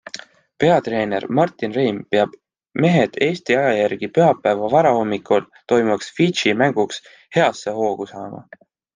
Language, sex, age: Estonian, male, 19-29